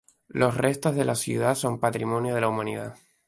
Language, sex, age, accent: Spanish, male, 19-29, España: Islas Canarias